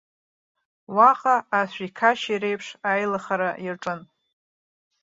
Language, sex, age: Abkhazian, female, 40-49